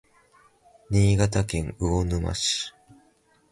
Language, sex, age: Japanese, male, 19-29